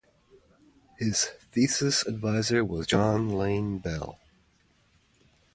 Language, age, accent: English, 40-49, United States English